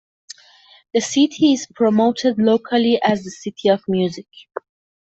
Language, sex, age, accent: English, female, 19-29, United States English